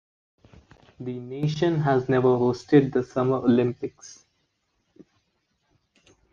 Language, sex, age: English, male, 19-29